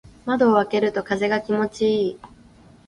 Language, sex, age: Japanese, female, 19-29